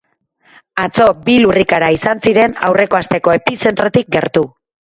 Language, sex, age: Basque, female, 30-39